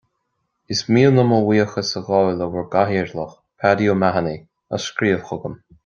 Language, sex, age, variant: Irish, male, 30-39, Gaeilge Chonnacht